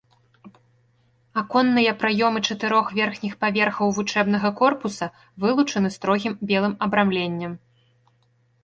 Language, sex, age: Belarusian, female, 19-29